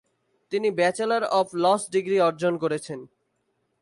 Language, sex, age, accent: Bengali, male, 19-29, fluent